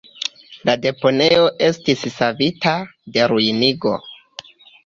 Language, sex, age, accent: Esperanto, male, 19-29, Internacia